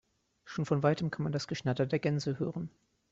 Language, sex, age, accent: German, male, 19-29, Deutschland Deutsch